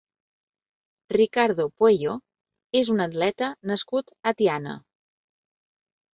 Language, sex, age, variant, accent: Catalan, female, 40-49, Central, central